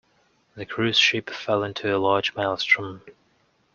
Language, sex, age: English, male, 19-29